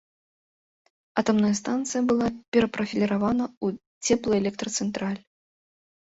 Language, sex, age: Belarusian, female, 30-39